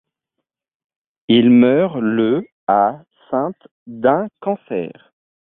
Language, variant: French, Français de métropole